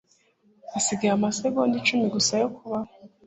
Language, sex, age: Kinyarwanda, female, 19-29